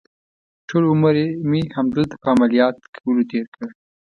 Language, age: Pashto, 19-29